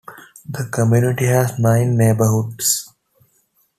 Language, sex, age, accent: English, male, 19-29, India and South Asia (India, Pakistan, Sri Lanka)